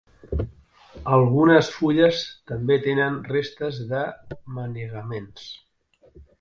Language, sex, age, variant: Catalan, male, 50-59, Central